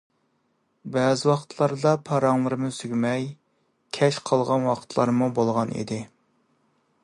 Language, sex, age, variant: Uyghur, male, 30-39, ئۇيغۇر تىلى